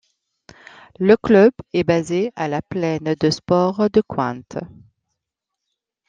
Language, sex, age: French, female, 40-49